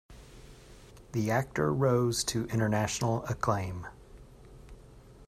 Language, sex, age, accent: English, male, 40-49, United States English